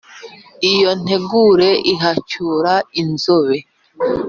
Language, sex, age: Kinyarwanda, female, 30-39